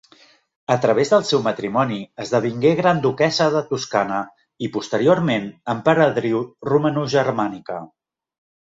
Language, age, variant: Catalan, 40-49, Central